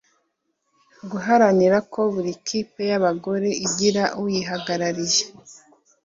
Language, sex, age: Kinyarwanda, female, 19-29